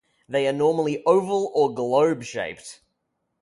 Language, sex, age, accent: English, male, 19-29, Australian English